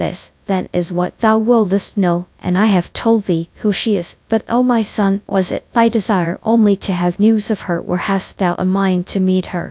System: TTS, GradTTS